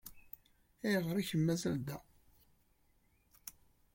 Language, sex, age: Kabyle, male, 19-29